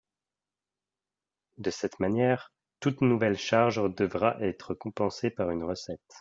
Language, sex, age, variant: French, male, 19-29, Français de métropole